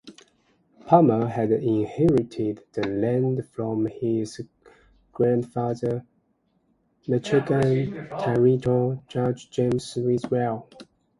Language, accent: English, United States English